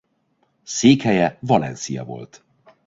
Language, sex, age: Hungarian, male, 40-49